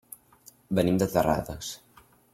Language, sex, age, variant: Catalan, male, under 19, Central